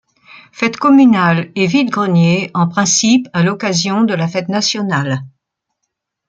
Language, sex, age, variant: French, female, 70-79, Français de métropole